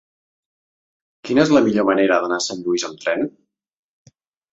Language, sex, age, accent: Catalan, male, 40-49, Català central